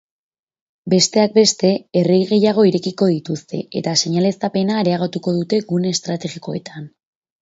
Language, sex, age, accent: Basque, female, 19-29, Erdialdekoa edo Nafarra (Gipuzkoa, Nafarroa)